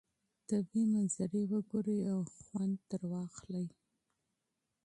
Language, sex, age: Pashto, female, 30-39